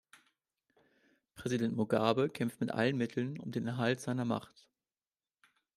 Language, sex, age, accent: German, male, 19-29, Deutschland Deutsch